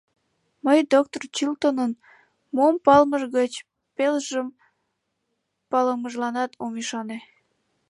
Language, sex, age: Mari, female, 19-29